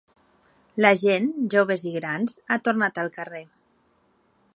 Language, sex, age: Catalan, female, 30-39